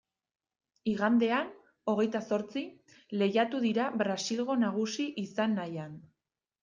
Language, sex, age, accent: Basque, female, 19-29, Erdialdekoa edo Nafarra (Gipuzkoa, Nafarroa)